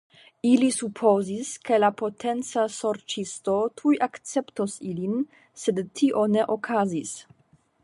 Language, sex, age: Esperanto, female, 19-29